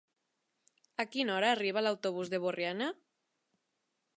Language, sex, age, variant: Catalan, female, 30-39, Nord-Occidental